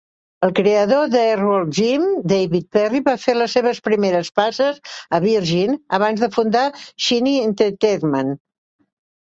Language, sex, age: Catalan, female, 60-69